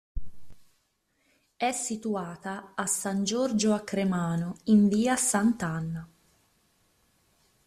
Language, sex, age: Italian, female, 19-29